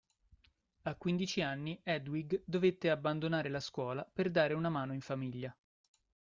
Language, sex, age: Italian, male, 30-39